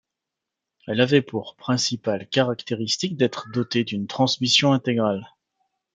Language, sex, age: French, male, 30-39